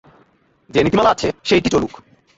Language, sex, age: Bengali, male, 19-29